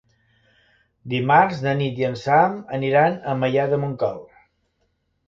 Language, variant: Catalan, Central